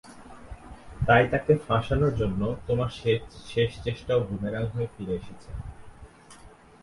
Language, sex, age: Bengali, male, 19-29